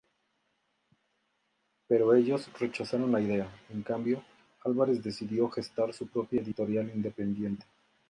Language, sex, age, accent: Spanish, male, 40-49, México